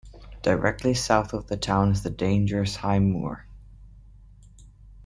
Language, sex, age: English, male, under 19